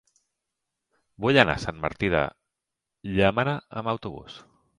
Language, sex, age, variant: Catalan, male, 40-49, Central